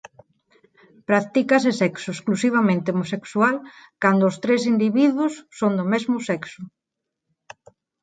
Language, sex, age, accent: Galician, female, 40-49, Neofalante